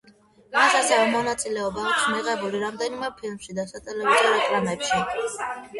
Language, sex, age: Georgian, female, under 19